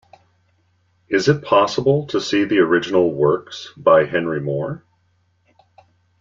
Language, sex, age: English, male, 40-49